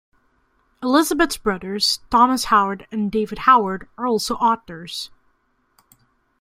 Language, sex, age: English, female, 19-29